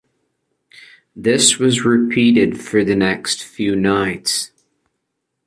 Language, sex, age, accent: English, male, 40-49, United States English